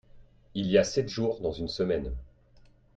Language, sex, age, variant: French, male, 30-39, Français de métropole